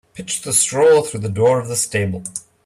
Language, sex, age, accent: English, male, 40-49, Southern African (South Africa, Zimbabwe, Namibia)